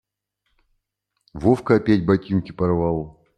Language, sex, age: Russian, male, 50-59